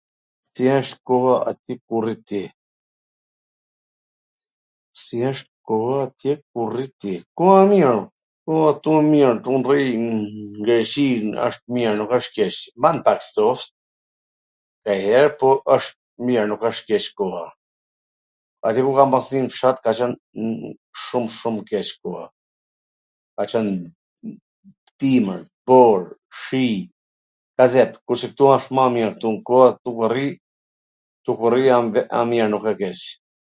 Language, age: Gheg Albanian, 50-59